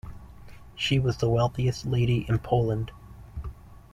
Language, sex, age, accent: English, male, 19-29, United States English